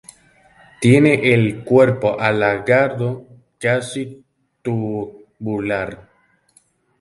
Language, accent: Spanish, Caribe: Cuba, Venezuela, Puerto Rico, República Dominicana, Panamá, Colombia caribeña, México caribeño, Costa del golfo de México